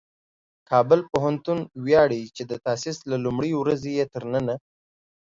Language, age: Pashto, 19-29